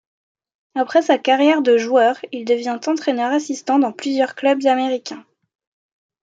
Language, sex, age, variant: French, female, 19-29, Français de métropole